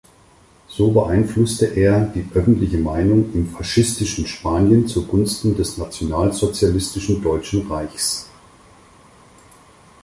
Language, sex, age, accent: German, male, 50-59, Deutschland Deutsch